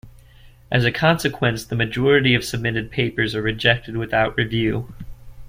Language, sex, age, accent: English, male, 19-29, United States English